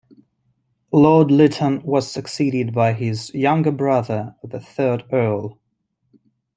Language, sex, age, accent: English, male, 19-29, England English